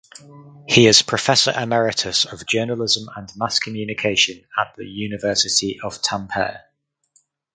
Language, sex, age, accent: English, male, 30-39, England English